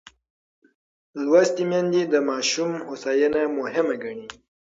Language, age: Pashto, under 19